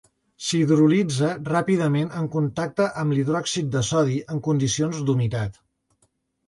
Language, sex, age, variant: Catalan, male, 50-59, Central